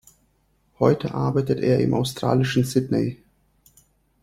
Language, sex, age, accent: German, male, 30-39, Russisch Deutsch